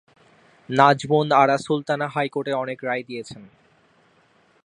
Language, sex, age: Bengali, male, 19-29